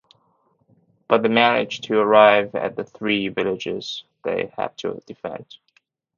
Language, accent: English, United States English